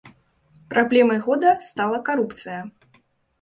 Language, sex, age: Belarusian, female, 19-29